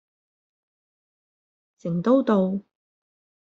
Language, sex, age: Cantonese, female, 30-39